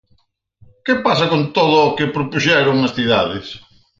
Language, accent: Galician, Atlántico (seseo e gheada)